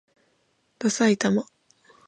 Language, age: Japanese, under 19